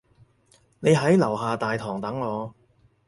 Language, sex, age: Cantonese, male, 30-39